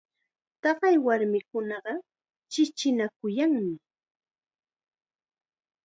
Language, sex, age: Chiquián Ancash Quechua, female, 30-39